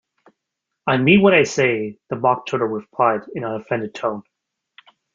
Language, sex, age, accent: English, male, 30-39, Canadian English